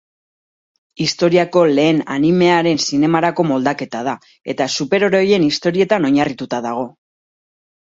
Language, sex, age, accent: Basque, female, 30-39, Mendebalekoa (Araba, Bizkaia, Gipuzkoako mendebaleko herri batzuk)